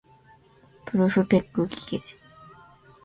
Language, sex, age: Japanese, female, under 19